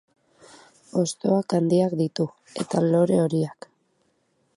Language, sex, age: Basque, female, 19-29